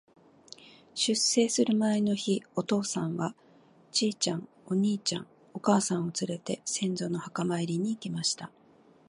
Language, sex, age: Japanese, female, 50-59